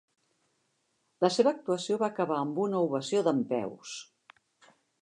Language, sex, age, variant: Catalan, female, 60-69, Central